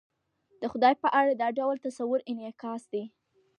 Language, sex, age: Pashto, female, under 19